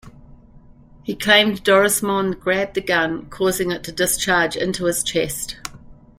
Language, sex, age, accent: English, female, 60-69, New Zealand English